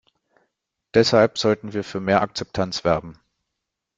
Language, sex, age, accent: German, male, 50-59, Deutschland Deutsch